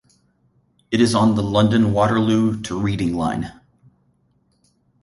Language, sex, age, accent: English, male, 40-49, United States English